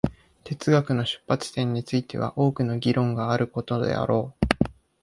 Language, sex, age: Japanese, male, 19-29